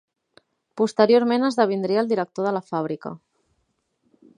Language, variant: Catalan, Septentrional